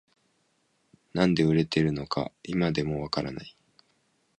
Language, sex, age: Japanese, male, 19-29